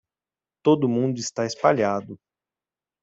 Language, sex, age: Portuguese, male, 30-39